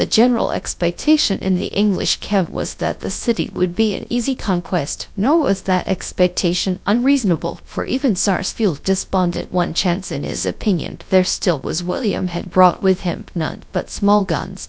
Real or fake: fake